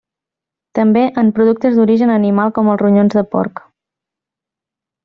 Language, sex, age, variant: Catalan, female, 19-29, Central